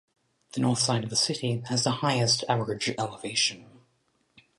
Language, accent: English, Australian English